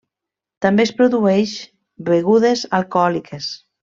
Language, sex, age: Catalan, female, 40-49